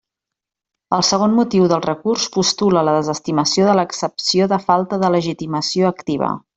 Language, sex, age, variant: Catalan, female, 30-39, Central